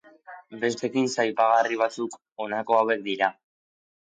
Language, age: Basque, under 19